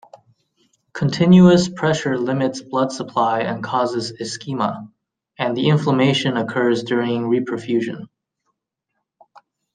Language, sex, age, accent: English, male, 30-39, United States English